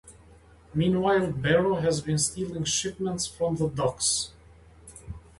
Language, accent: English, United States English